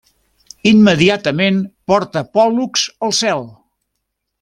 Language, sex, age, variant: Catalan, male, 70-79, Central